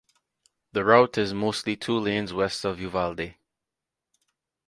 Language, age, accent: English, 30-39, West Indies and Bermuda (Bahamas, Bermuda, Jamaica, Trinidad)